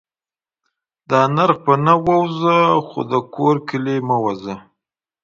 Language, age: Pashto, 40-49